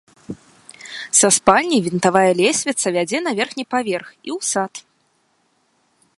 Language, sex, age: Belarusian, female, 19-29